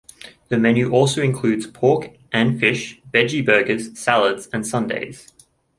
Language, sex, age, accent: English, male, 19-29, Australian English